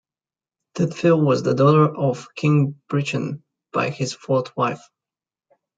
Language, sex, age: English, male, 19-29